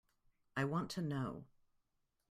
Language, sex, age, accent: English, female, 40-49, United States English